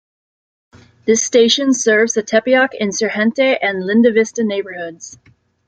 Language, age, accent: English, 30-39, United States English